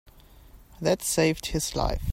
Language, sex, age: English, male, 19-29